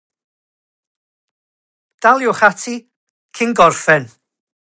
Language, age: Welsh, 60-69